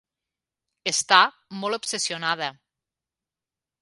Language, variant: Catalan, Nord-Occidental